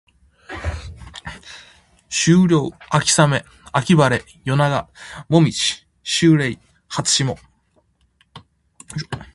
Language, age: Japanese, 19-29